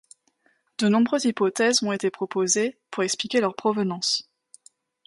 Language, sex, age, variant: French, female, 19-29, Français d'Europe